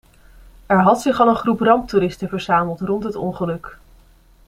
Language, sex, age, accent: Dutch, female, 30-39, Nederlands Nederlands